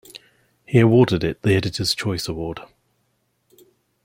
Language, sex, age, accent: English, male, 50-59, England English